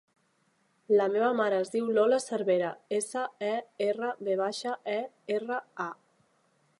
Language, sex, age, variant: Catalan, female, 30-39, Central